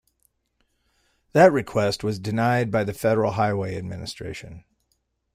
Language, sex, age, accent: English, male, 50-59, United States English